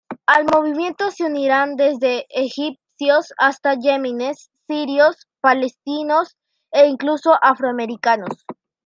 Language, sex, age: Spanish, female, 30-39